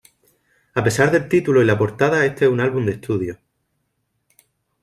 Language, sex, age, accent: Spanish, male, 30-39, España: Sur peninsular (Andalucia, Extremadura, Murcia)